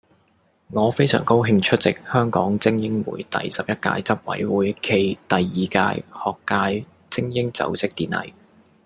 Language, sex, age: Cantonese, male, 19-29